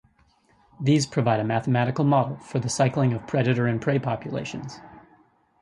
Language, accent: English, United States English